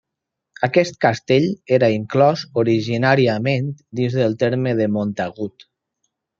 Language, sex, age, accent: Catalan, male, 50-59, valencià